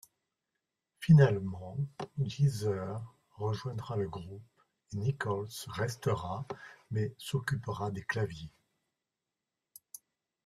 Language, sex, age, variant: French, male, 60-69, Français de métropole